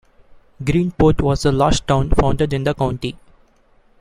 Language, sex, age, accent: English, male, 19-29, India and South Asia (India, Pakistan, Sri Lanka)